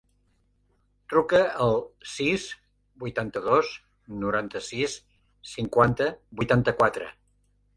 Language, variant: Catalan, Central